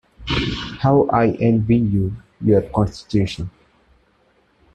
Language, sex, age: English, male, 19-29